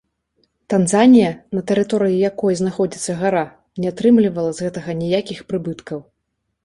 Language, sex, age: Belarusian, female, 30-39